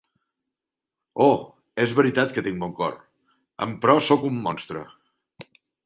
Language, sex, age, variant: Catalan, male, 50-59, Central